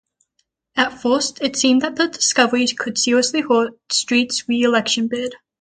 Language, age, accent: English, under 19, United States English